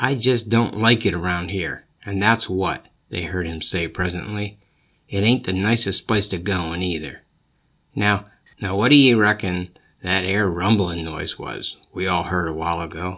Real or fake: real